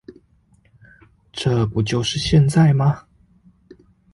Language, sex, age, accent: Chinese, male, 19-29, 出生地：臺北市